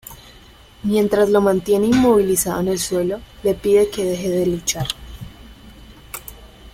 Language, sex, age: Spanish, female, under 19